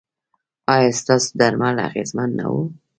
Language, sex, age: Pashto, female, 50-59